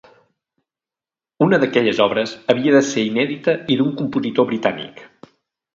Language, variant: Catalan, Central